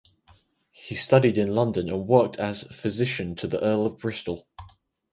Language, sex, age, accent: English, male, under 19, England English